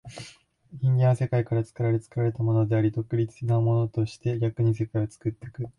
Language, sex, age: Japanese, male, 19-29